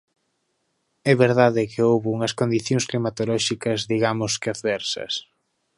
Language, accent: Galician, Oriental (común en zona oriental)